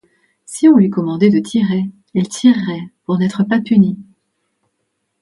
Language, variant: French, Français de métropole